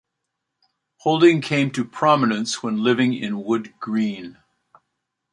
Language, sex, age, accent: English, male, 60-69, Canadian English